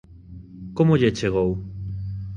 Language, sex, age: Galician, male, 19-29